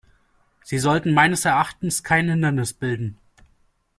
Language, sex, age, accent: German, male, 19-29, Deutschland Deutsch